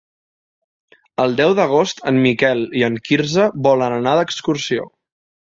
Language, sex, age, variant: Catalan, male, 19-29, Central